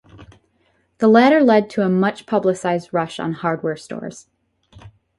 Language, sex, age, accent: English, female, 19-29, United States English